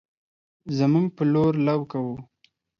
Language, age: Pashto, 19-29